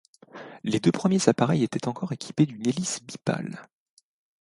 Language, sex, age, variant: French, male, 19-29, Français de métropole